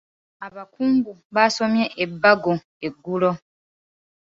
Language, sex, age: Ganda, female, 19-29